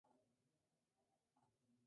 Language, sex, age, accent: Spanish, male, 19-29, México